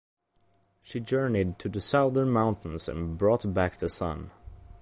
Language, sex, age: English, male, under 19